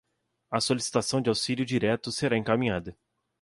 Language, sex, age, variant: Portuguese, male, 19-29, Portuguese (Brasil)